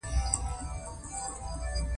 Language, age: Pashto, 19-29